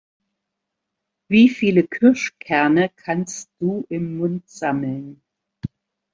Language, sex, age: German, female, 60-69